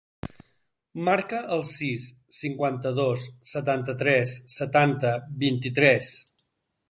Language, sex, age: Catalan, male, 60-69